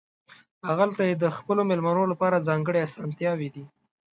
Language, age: Pashto, 19-29